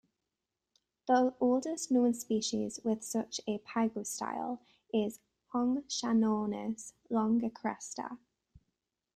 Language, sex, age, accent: English, female, 30-39, England English